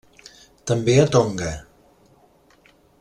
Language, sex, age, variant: Catalan, male, 60-69, Central